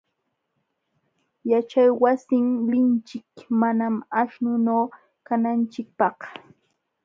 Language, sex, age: Jauja Wanca Quechua, female, 19-29